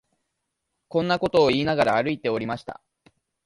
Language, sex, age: Japanese, male, 19-29